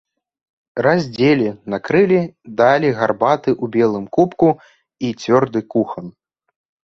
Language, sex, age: Belarusian, male, under 19